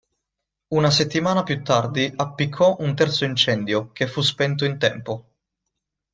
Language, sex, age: Italian, male, 19-29